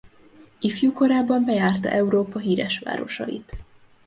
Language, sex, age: Hungarian, female, 19-29